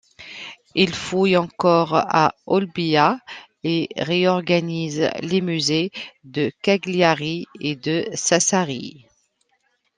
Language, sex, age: French, female, 40-49